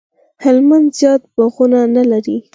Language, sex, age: Pashto, female, under 19